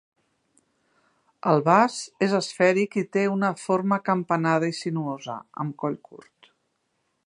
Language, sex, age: Catalan, female, 50-59